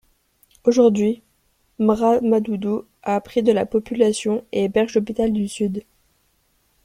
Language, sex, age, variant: French, female, under 19, Français de métropole